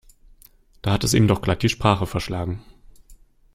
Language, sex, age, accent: German, male, 19-29, Deutschland Deutsch